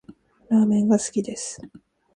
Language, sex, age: Japanese, female, 19-29